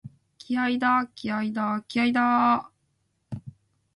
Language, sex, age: Japanese, female, 30-39